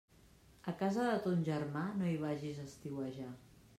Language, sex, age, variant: Catalan, female, 40-49, Central